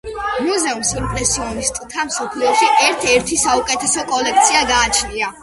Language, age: Georgian, under 19